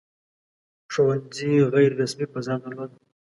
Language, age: Pashto, 19-29